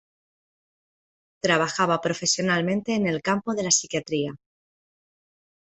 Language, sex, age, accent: Spanish, female, 30-39, España: Centro-Sur peninsular (Madrid, Toledo, Castilla-La Mancha)